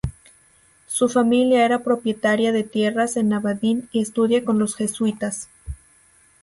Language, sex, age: Spanish, female, under 19